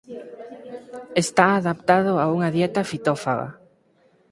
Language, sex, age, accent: Galician, male, 19-29, Central (gheada)